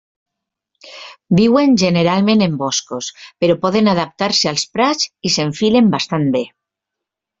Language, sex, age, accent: Catalan, female, 50-59, valencià